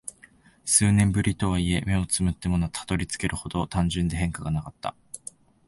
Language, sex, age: Japanese, male, 19-29